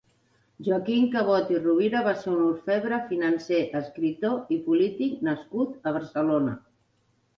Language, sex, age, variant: Catalan, female, 60-69, Central